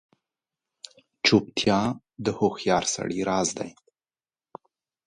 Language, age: Pashto, 50-59